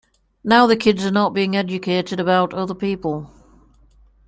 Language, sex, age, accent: English, female, 60-69, England English